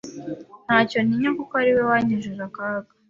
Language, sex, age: Kinyarwanda, female, 19-29